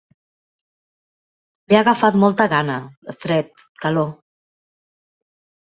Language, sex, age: Catalan, female, 40-49